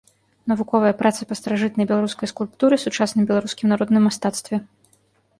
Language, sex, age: Belarusian, female, 30-39